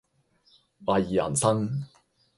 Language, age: Cantonese, 19-29